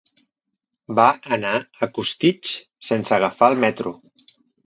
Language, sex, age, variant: Catalan, male, 40-49, Central